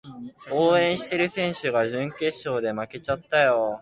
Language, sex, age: Japanese, male, 19-29